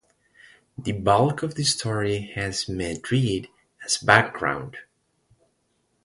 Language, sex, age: English, male, 19-29